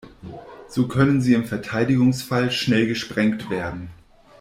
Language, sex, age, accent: German, male, 40-49, Deutschland Deutsch